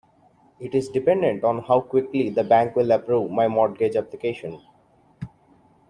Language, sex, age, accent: English, male, 19-29, India and South Asia (India, Pakistan, Sri Lanka)